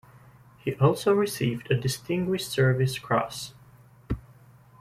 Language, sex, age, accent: English, male, 19-29, United States English